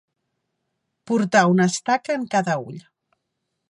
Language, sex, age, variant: Catalan, female, 40-49, Central